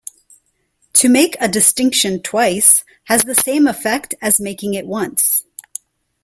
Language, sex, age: English, female, 40-49